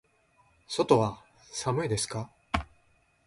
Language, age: Japanese, 40-49